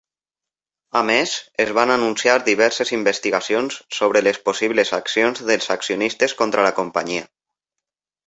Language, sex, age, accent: Catalan, male, 30-39, valencià